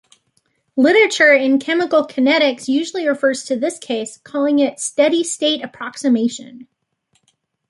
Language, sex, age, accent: English, female, 40-49, United States English